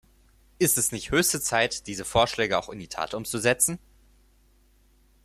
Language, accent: German, Deutschland Deutsch